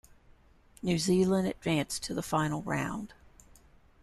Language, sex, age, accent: English, female, 60-69, United States English